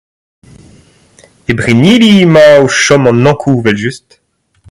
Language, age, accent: Breton, 30-39, Kerneveg; Leoneg